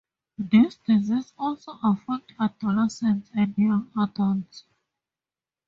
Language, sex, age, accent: English, female, 19-29, Southern African (South Africa, Zimbabwe, Namibia)